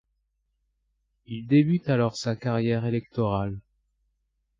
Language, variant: French, Français de métropole